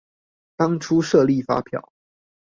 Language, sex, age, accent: Chinese, male, under 19, 出生地：新北市